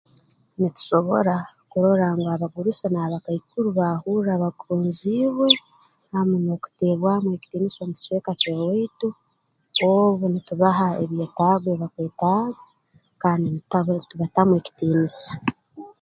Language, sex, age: Tooro, female, 30-39